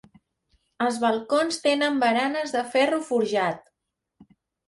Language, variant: Catalan, Central